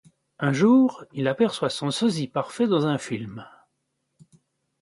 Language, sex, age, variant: French, male, 60-69, Français de métropole